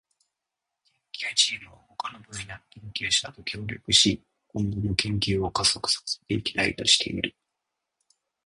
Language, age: Japanese, 30-39